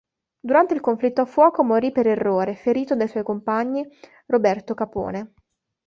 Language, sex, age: Italian, female, 30-39